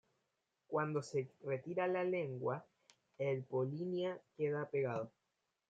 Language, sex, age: Spanish, male, 19-29